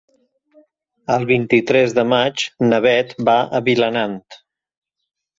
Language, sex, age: Catalan, male, 30-39